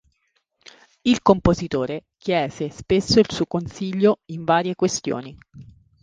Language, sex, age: Italian, female, 40-49